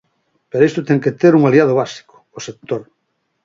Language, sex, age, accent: Galician, male, 50-59, Atlántico (seseo e gheada)